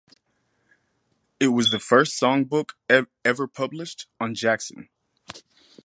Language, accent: English, United States English